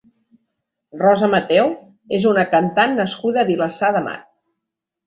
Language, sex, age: Catalan, female, 50-59